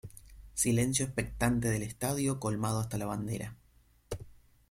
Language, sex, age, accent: Spanish, male, 30-39, Rioplatense: Argentina, Uruguay, este de Bolivia, Paraguay